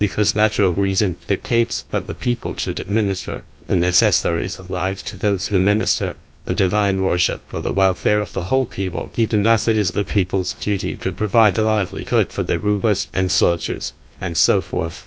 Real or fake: fake